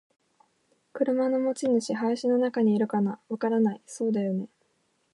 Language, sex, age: Japanese, female, 19-29